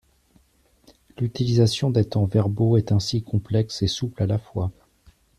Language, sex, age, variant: French, male, 40-49, Français de métropole